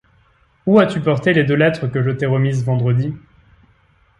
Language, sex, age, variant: French, male, 19-29, Français de métropole